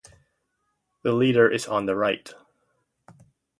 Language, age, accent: English, 19-29, United States English